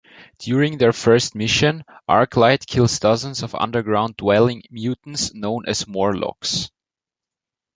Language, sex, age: English, male, 19-29